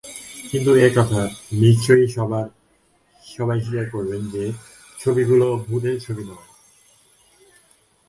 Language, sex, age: Bengali, male, 19-29